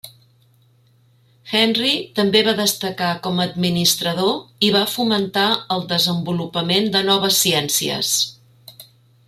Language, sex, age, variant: Catalan, female, 50-59, Central